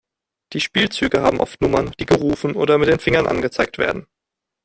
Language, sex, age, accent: German, male, 30-39, Deutschland Deutsch